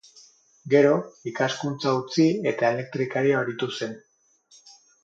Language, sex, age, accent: Basque, male, 40-49, Mendebalekoa (Araba, Bizkaia, Gipuzkoako mendebaleko herri batzuk)